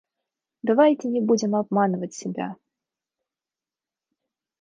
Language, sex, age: Russian, female, 19-29